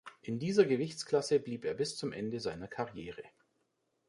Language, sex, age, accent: German, male, 30-39, Deutschland Deutsch